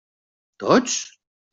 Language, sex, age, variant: Catalan, male, 50-59, Central